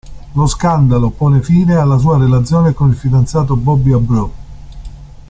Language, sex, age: Italian, male, 60-69